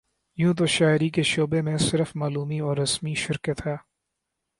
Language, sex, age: Urdu, male, 19-29